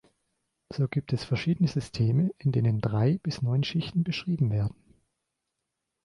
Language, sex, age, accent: German, male, 19-29, Deutschland Deutsch